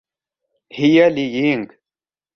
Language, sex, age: Arabic, male, 19-29